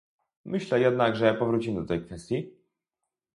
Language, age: Polish, 19-29